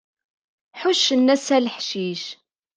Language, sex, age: Kabyle, female, 30-39